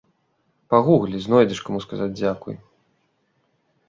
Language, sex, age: Belarusian, male, 30-39